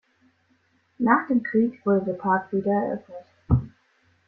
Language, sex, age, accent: German, female, under 19, Deutschland Deutsch